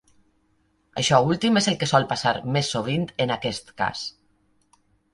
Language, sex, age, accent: Catalan, female, 30-39, valencià